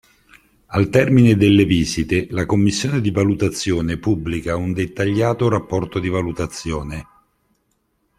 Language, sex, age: Italian, male, 50-59